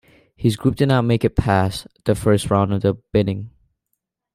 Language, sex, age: English, male, under 19